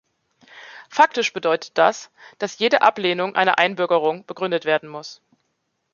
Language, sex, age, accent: German, female, 30-39, Deutschland Deutsch